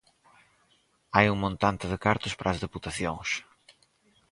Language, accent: Galician, Normativo (estándar)